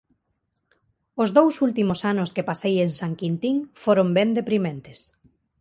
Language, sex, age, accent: Galician, female, 30-39, Normativo (estándar)